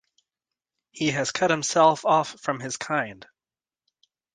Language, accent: English, United States English